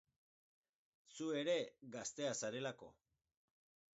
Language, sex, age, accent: Basque, male, 60-69, Mendebalekoa (Araba, Bizkaia, Gipuzkoako mendebaleko herri batzuk)